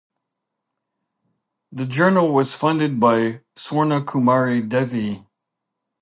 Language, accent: English, Canadian English